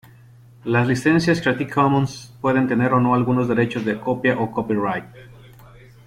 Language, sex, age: Spanish, male, 30-39